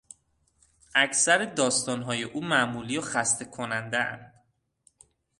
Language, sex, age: Persian, male, 19-29